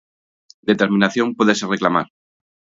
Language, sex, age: Galician, male, 30-39